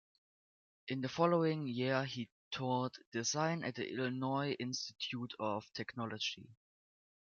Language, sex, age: English, male, under 19